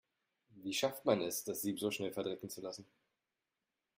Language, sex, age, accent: German, male, 30-39, Deutschland Deutsch